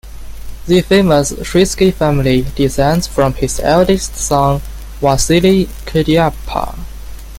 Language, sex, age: English, male, 19-29